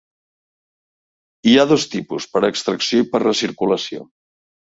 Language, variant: Catalan, Central